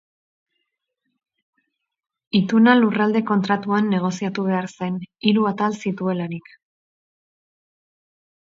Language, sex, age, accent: Basque, female, 30-39, Erdialdekoa edo Nafarra (Gipuzkoa, Nafarroa)